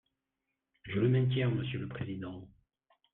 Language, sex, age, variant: French, male, 50-59, Français de métropole